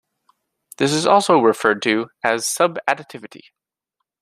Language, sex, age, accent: English, male, 19-29, Canadian English